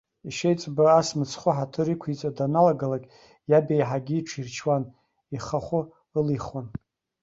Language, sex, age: Abkhazian, male, 40-49